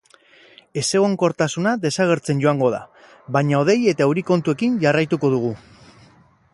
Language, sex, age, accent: Basque, male, 30-39, Mendebalekoa (Araba, Bizkaia, Gipuzkoako mendebaleko herri batzuk)